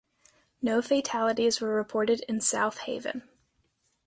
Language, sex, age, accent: English, female, under 19, United States English